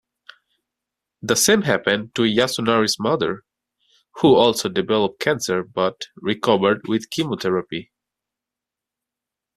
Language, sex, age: English, male, 19-29